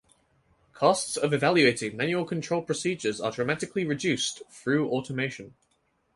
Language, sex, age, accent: English, male, 19-29, England English